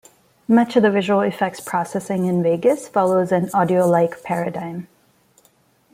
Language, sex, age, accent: English, female, 30-39, India and South Asia (India, Pakistan, Sri Lanka)